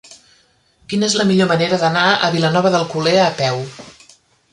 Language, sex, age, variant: Catalan, female, 40-49, Central